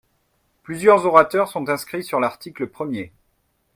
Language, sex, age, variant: French, male, 30-39, Français de métropole